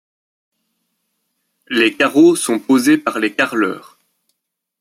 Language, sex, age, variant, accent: French, male, 30-39, Français d'Europe, Français de Belgique